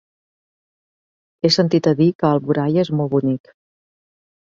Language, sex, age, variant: Catalan, female, 40-49, Central